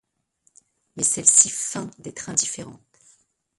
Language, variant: French, Français de métropole